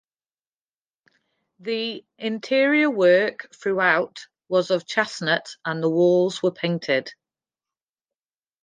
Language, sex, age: English, female, 40-49